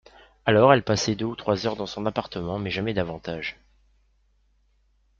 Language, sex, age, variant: French, male, 40-49, Français de métropole